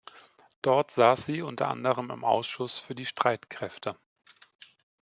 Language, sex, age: German, male, 40-49